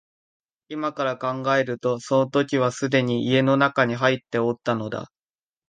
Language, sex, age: Japanese, male, 19-29